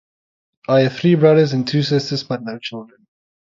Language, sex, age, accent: English, male, 19-29, United States English; Southern African (South Africa, Zimbabwe, Namibia)